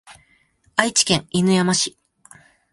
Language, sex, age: Japanese, male, 19-29